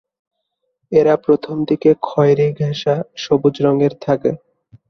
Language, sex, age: Bengali, male, 19-29